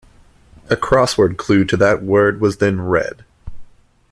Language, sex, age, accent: English, male, 19-29, United States English